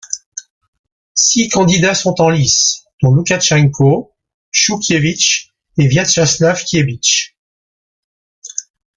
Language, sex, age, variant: French, male, 70-79, Français de métropole